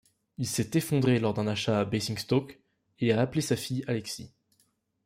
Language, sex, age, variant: French, male, 19-29, Français de métropole